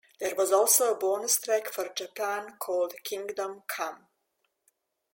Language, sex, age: English, female, 60-69